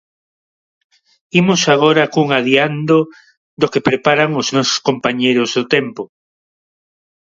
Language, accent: Galician, Neofalante